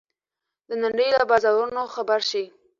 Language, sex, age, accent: Pashto, female, under 19, کندهاری لهجه